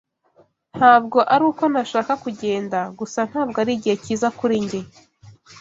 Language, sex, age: Kinyarwanda, female, 19-29